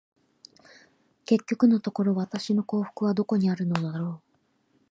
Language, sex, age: Japanese, female, 19-29